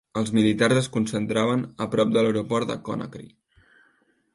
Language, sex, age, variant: Catalan, male, 19-29, Central